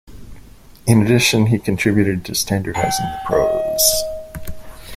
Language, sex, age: English, male, 50-59